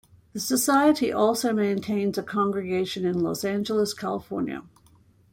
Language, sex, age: English, female, 60-69